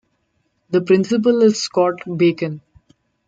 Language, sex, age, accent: English, female, 19-29, India and South Asia (India, Pakistan, Sri Lanka)